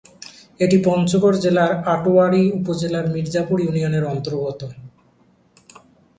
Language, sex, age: Bengali, male, 19-29